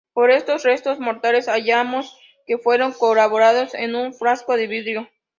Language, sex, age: Spanish, female, 19-29